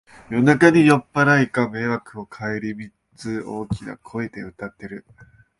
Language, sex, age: Japanese, male, 19-29